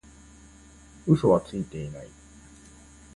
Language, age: Japanese, 30-39